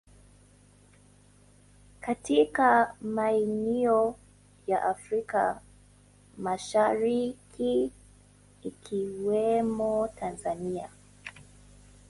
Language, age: English, 19-29